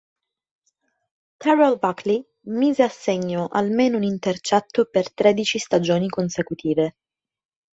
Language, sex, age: Italian, female, 19-29